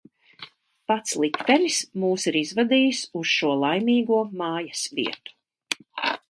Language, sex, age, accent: Latvian, female, 50-59, Rigas